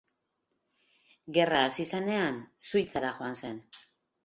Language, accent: Basque, Mendebalekoa (Araba, Bizkaia, Gipuzkoako mendebaleko herri batzuk)